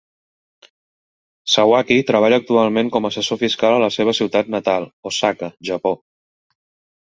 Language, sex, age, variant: Catalan, male, 40-49, Central